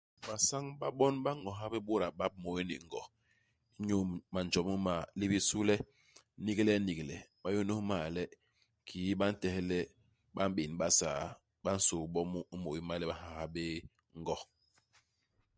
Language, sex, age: Basaa, male, 50-59